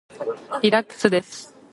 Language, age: Japanese, 19-29